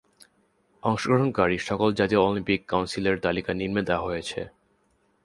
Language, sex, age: Bengali, male, under 19